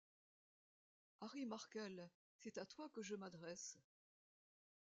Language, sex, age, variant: French, female, 70-79, Français de métropole